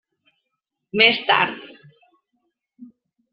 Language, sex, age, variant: Catalan, female, 40-49, Central